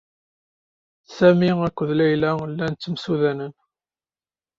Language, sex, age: Kabyle, male, 40-49